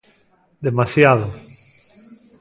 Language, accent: Galician, Atlántico (seseo e gheada)